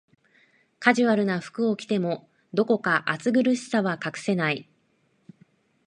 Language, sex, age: Japanese, female, 30-39